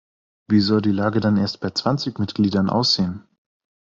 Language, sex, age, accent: German, male, 19-29, Deutschland Deutsch